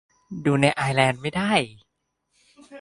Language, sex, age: Thai, male, 19-29